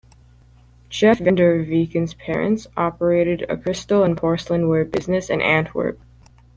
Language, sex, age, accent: English, female, under 19, Canadian English